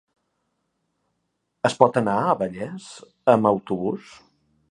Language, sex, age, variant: Catalan, male, 30-39, Central